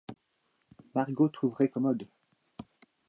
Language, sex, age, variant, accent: French, male, 19-29, Français d'Europe, Français de Suisse